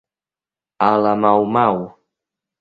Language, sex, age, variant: Catalan, male, under 19, Central